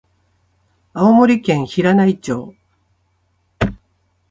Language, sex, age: Japanese, female, 60-69